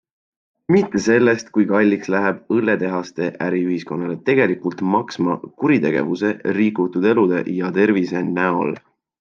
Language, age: Estonian, 19-29